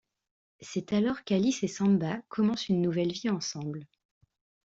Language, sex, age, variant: French, female, 30-39, Français de métropole